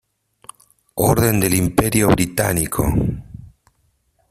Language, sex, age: Spanish, male, 40-49